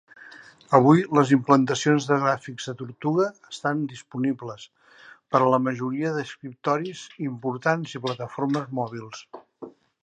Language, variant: Catalan, Central